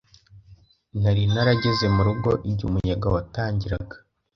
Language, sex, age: Kinyarwanda, male, under 19